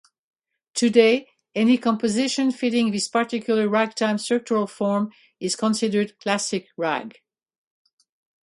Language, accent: English, United States English